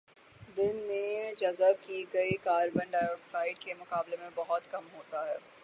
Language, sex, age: Urdu, female, 19-29